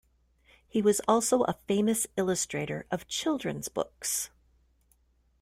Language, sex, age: English, female, 50-59